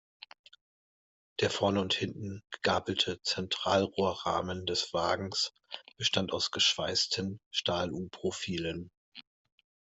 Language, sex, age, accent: German, male, 40-49, Deutschland Deutsch